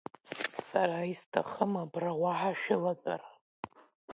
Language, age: Abkhazian, under 19